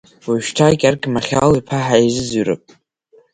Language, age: Abkhazian, under 19